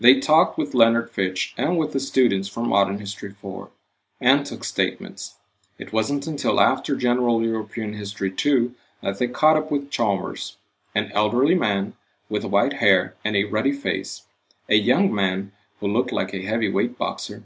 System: none